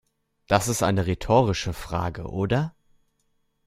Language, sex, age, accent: German, male, 19-29, Deutschland Deutsch